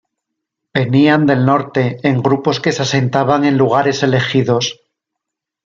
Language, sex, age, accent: Spanish, male, 40-49, España: Norte peninsular (Asturias, Castilla y León, Cantabria, País Vasco, Navarra, Aragón, La Rioja, Guadalajara, Cuenca)